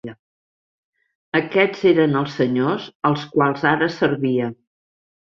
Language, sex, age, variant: Catalan, female, 60-69, Central